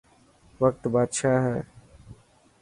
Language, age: Dhatki, 30-39